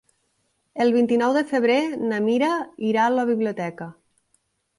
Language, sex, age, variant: Catalan, female, 30-39, Nord-Occidental